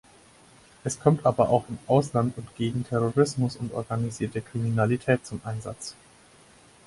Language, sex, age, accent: German, male, 19-29, Deutschland Deutsch